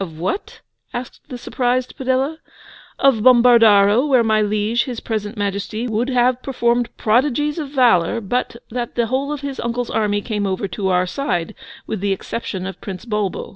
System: none